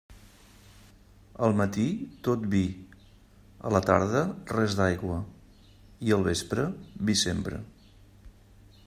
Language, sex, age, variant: Catalan, male, 50-59, Central